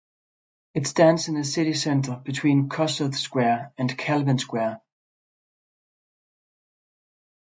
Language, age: English, 30-39